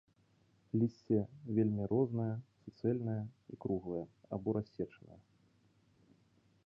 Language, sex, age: Belarusian, male, 19-29